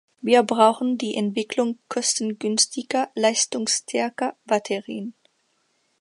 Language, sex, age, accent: German, female, under 19, Deutschland Deutsch